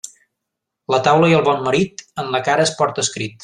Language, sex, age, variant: Catalan, male, 40-49, Central